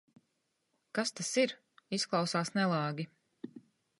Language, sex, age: Latvian, female, 30-39